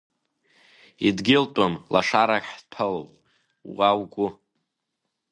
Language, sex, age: Abkhazian, male, under 19